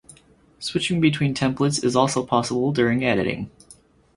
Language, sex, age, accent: English, male, 19-29, United States English